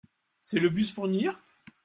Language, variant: French, Français de métropole